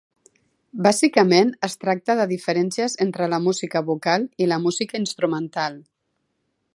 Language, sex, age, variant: Catalan, female, 40-49, Central